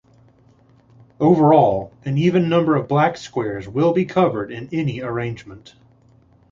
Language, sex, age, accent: English, male, 30-39, United States English